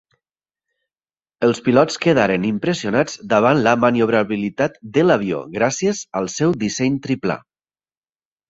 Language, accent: Catalan, Tortosí